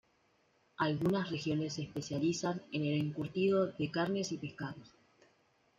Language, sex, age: Spanish, female, 19-29